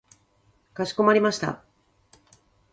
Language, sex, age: Japanese, female, 40-49